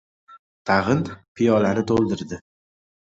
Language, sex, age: Uzbek, male, 19-29